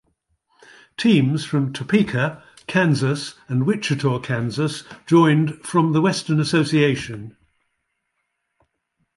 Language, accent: English, England English